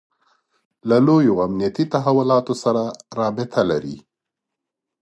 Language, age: Pashto, 40-49